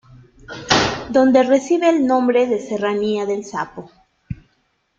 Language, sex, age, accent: Spanish, female, 30-39, Andino-Pacífico: Colombia, Perú, Ecuador, oeste de Bolivia y Venezuela andina